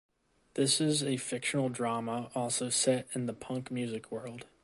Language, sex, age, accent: English, male, 30-39, United States English